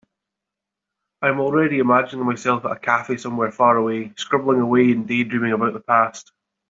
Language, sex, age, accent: English, male, 30-39, Scottish English